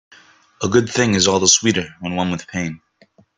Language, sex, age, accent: English, male, 19-29, United States English